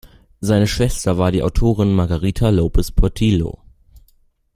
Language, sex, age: German, male, under 19